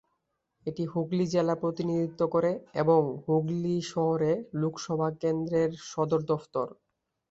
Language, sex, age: Bengali, male, under 19